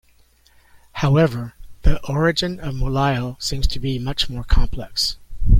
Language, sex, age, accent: English, male, 60-69, United States English